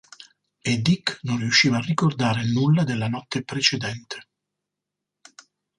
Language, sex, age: Italian, male, 50-59